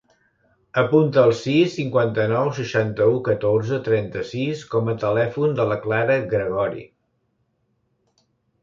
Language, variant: Catalan, Central